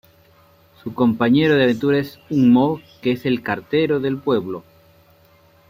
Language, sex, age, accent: Spanish, male, 40-49, Andino-Pacífico: Colombia, Perú, Ecuador, oeste de Bolivia y Venezuela andina